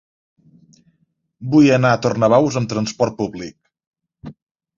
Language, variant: Catalan, Central